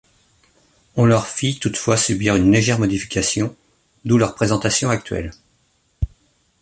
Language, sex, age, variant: French, male, 40-49, Français de métropole